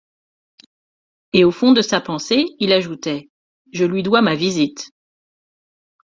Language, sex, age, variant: French, female, 40-49, Français de métropole